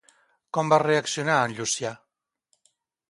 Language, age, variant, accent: Catalan, 50-59, Central, central